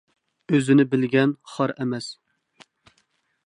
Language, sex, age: Uyghur, male, 19-29